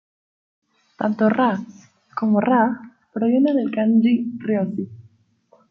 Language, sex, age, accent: Spanish, female, 19-29, México